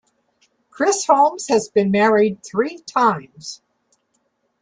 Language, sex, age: English, female, 70-79